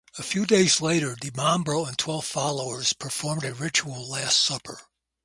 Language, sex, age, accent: English, male, 70-79, United States English